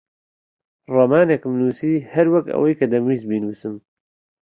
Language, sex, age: Central Kurdish, male, 30-39